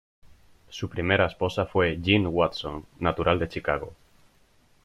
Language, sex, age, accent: Spanish, male, 19-29, España: Norte peninsular (Asturias, Castilla y León, Cantabria, País Vasco, Navarra, Aragón, La Rioja, Guadalajara, Cuenca)